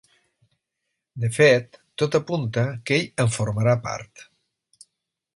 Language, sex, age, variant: Catalan, male, 50-59, Nord-Occidental